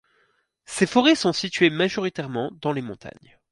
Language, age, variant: French, 19-29, Français de métropole